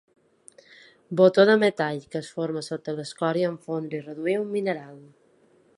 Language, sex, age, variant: Catalan, female, 30-39, Balear